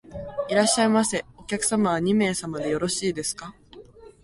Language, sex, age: Japanese, female, under 19